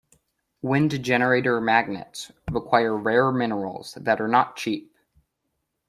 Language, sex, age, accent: English, male, under 19, United States English